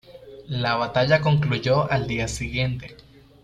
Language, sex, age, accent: Spanish, male, under 19, Caribe: Cuba, Venezuela, Puerto Rico, República Dominicana, Panamá, Colombia caribeña, México caribeño, Costa del golfo de México